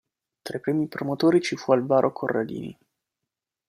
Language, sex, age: Italian, male, 19-29